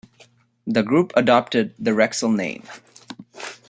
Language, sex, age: English, male, 50-59